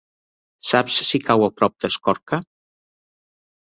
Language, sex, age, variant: Catalan, male, 60-69, Central